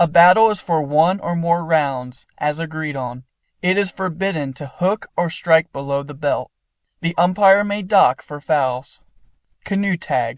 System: none